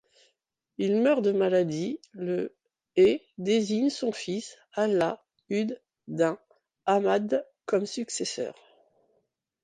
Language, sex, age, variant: French, female, 50-59, Français de métropole